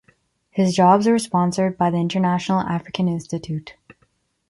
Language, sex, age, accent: English, female, 19-29, Canadian English